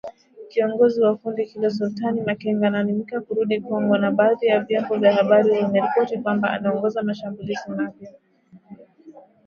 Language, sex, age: Swahili, female, 19-29